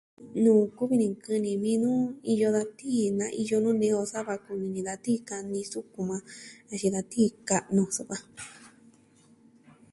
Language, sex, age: Southwestern Tlaxiaco Mixtec, female, 19-29